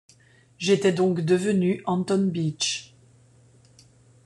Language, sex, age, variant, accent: French, female, 40-49, Français d'Europe, Français de Belgique